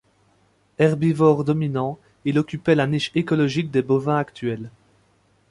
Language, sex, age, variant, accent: French, male, 19-29, Français d'Europe, Français de Belgique